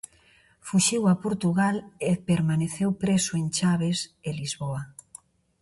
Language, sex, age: Galician, female, 60-69